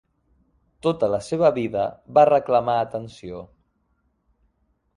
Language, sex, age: Catalan, male, 40-49